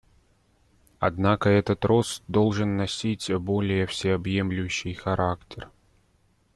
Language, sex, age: Russian, male, 30-39